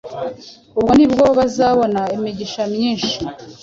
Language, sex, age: Kinyarwanda, female, 50-59